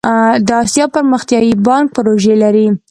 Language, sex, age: Pashto, female, under 19